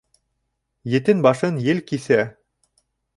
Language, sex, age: Bashkir, male, 30-39